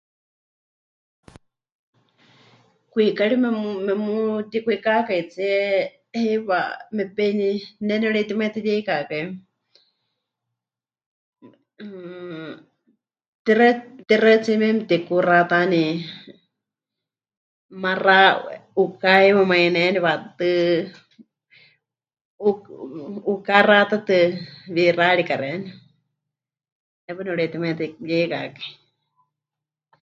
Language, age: Huichol, 30-39